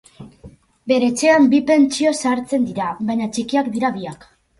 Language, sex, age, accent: Basque, female, 40-49, Erdialdekoa edo Nafarra (Gipuzkoa, Nafarroa)